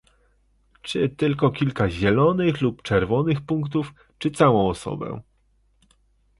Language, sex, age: Polish, male, 30-39